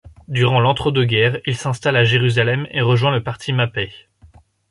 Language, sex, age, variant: French, male, 19-29, Français de métropole